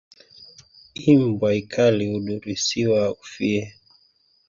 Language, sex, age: Swahili, male, 30-39